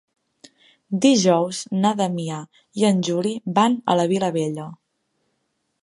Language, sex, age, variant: Catalan, female, 19-29, Central